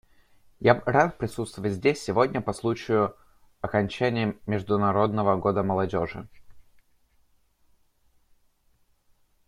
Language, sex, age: Russian, male, 19-29